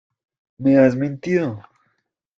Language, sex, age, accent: Spanish, male, under 19, Andino-Pacífico: Colombia, Perú, Ecuador, oeste de Bolivia y Venezuela andina